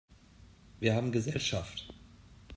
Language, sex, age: German, male, 30-39